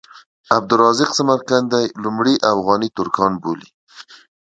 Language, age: Pashto, 19-29